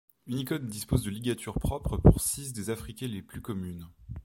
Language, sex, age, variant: French, male, 19-29, Français de métropole